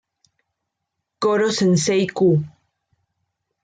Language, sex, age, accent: Spanish, female, 19-29, Andino-Pacífico: Colombia, Perú, Ecuador, oeste de Bolivia y Venezuela andina